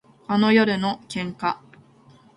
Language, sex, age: Japanese, female, 19-29